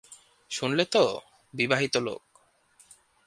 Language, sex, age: Bengali, male, 19-29